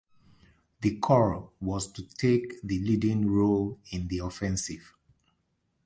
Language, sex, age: English, male, 40-49